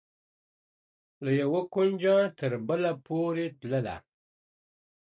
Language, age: Pashto, 50-59